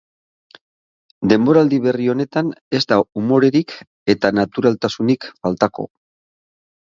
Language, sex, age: Basque, male, 60-69